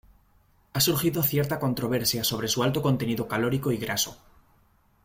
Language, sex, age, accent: Spanish, male, 19-29, España: Norte peninsular (Asturias, Castilla y León, Cantabria, País Vasco, Navarra, Aragón, La Rioja, Guadalajara, Cuenca)